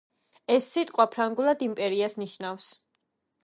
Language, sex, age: Georgian, female, 19-29